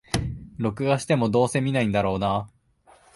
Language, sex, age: Japanese, male, 19-29